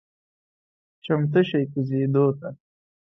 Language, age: Pashto, 19-29